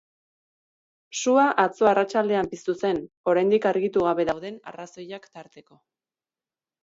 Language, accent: Basque, Erdialdekoa edo Nafarra (Gipuzkoa, Nafarroa)